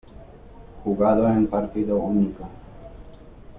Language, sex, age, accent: Spanish, male, 30-39, España: Norte peninsular (Asturias, Castilla y León, Cantabria, País Vasco, Navarra, Aragón, La Rioja, Guadalajara, Cuenca)